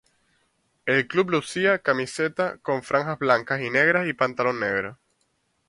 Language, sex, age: Spanish, male, 19-29